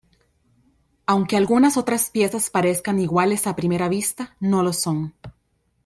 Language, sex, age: Spanish, female, 19-29